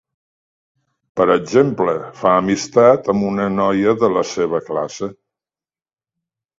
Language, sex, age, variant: Catalan, male, 60-69, Central